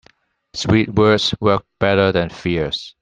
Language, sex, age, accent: English, male, 40-49, Hong Kong English